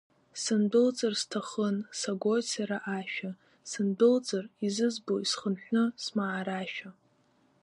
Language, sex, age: Abkhazian, female, under 19